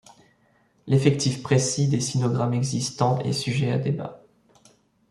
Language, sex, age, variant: French, male, 19-29, Français de métropole